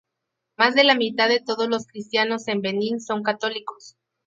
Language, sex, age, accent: Spanish, female, 30-39, México